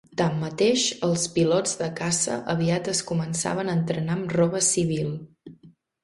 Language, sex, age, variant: Catalan, female, 19-29, Septentrional